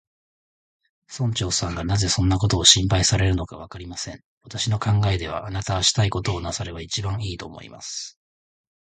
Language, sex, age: Japanese, male, 19-29